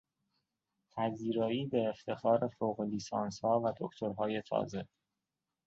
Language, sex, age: Persian, male, 19-29